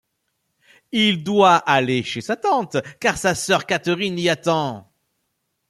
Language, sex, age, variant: French, male, 40-49, Français de métropole